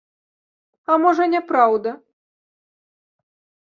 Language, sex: Belarusian, female